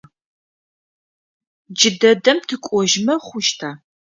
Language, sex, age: Adyghe, female, 30-39